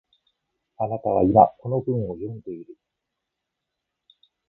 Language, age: Japanese, 50-59